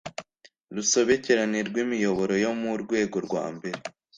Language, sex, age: Kinyarwanda, male, under 19